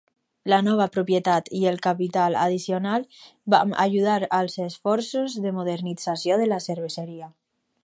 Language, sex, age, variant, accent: Catalan, female, under 19, Alacantí, valencià